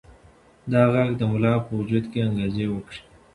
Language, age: Pashto, 19-29